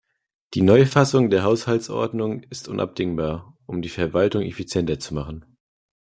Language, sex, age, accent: German, male, 19-29, Deutschland Deutsch